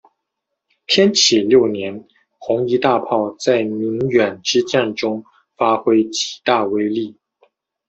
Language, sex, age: Chinese, male, 40-49